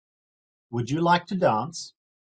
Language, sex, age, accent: English, male, 30-39, Australian English